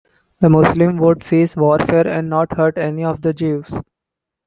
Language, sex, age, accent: English, male, 19-29, India and South Asia (India, Pakistan, Sri Lanka)